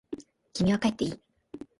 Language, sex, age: Japanese, male, 19-29